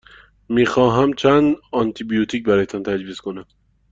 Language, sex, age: Persian, male, 19-29